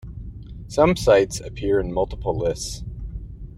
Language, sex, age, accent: English, male, 30-39, United States English